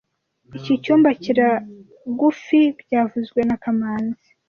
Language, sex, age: Kinyarwanda, female, 30-39